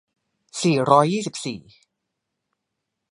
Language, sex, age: Thai, male, 30-39